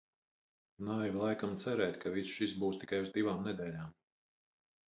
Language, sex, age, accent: Latvian, male, 50-59, Vidus dialekts